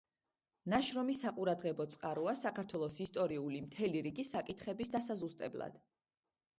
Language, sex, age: Georgian, female, 30-39